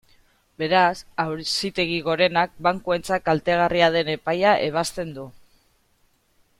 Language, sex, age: Basque, female, 30-39